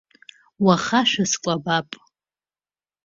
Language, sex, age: Abkhazian, female, under 19